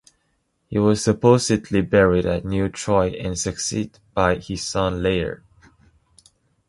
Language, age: English, 19-29